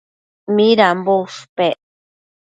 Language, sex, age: Matsés, female, 30-39